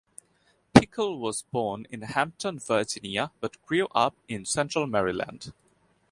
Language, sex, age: English, male, 19-29